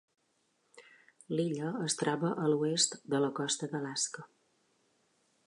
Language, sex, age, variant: Catalan, female, 40-49, Balear